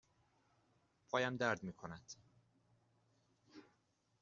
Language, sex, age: Persian, male, 19-29